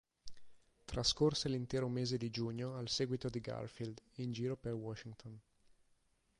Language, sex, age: Italian, male, 30-39